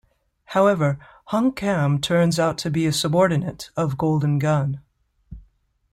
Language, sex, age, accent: English, female, 30-39, United States English